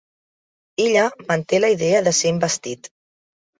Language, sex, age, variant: Catalan, female, 30-39, Central